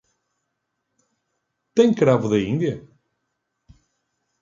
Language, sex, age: Portuguese, male, 40-49